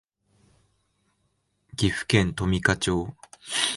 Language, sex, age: Japanese, male, 19-29